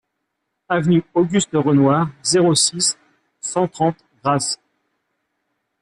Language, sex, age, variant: French, male, 40-49, Français de métropole